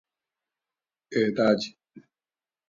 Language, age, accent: Galician, 50-59, Central (gheada)